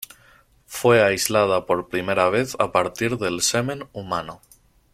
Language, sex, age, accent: Spanish, male, 19-29, España: Centro-Sur peninsular (Madrid, Toledo, Castilla-La Mancha)